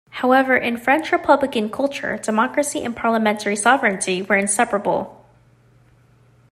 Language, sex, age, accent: English, female, 19-29, United States English